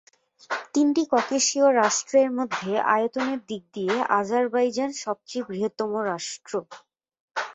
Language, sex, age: Bengali, female, 19-29